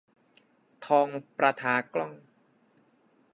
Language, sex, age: Thai, male, 19-29